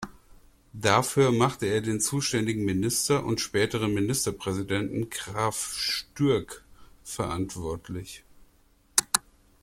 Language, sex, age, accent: German, male, 30-39, Deutschland Deutsch